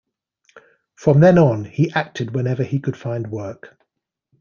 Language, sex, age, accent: English, male, 50-59, England English